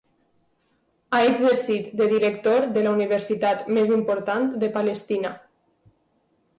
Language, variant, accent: Catalan, Valencià meridional, valencià